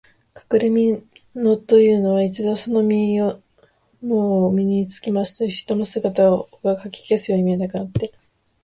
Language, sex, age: Japanese, female, 19-29